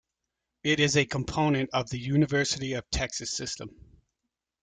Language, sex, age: English, male, 30-39